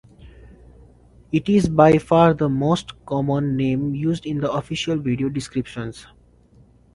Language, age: English, 19-29